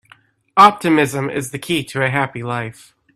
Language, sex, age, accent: English, male, 19-29, United States English